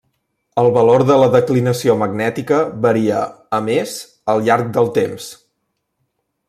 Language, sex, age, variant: Catalan, male, 19-29, Central